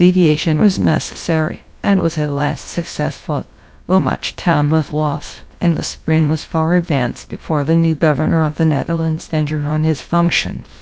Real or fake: fake